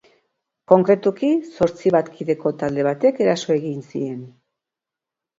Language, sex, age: Basque, female, 60-69